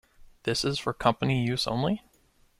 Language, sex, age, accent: English, male, 19-29, Canadian English